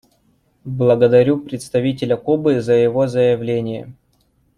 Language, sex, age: Russian, male, 19-29